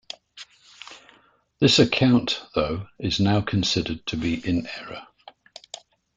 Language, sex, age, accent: English, male, 60-69, England English